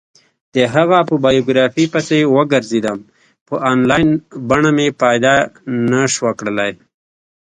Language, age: Pashto, 40-49